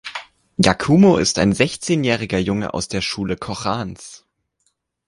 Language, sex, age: German, male, 19-29